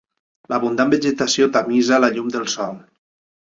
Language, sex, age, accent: Catalan, male, 30-39, valencià